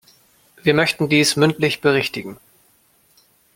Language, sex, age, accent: German, male, 30-39, Deutschland Deutsch